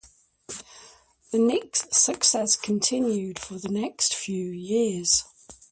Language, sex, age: English, female, 60-69